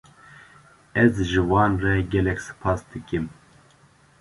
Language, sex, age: Kurdish, male, 30-39